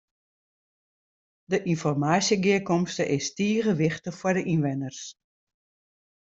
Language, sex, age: Western Frisian, female, 60-69